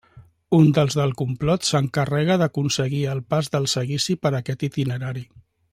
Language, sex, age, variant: Catalan, male, 50-59, Central